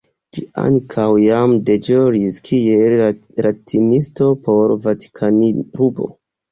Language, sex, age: Esperanto, male, 19-29